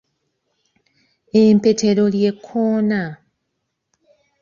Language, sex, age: Ganda, female, 30-39